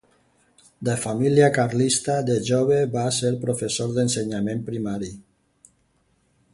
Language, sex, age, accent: Catalan, male, 50-59, valencià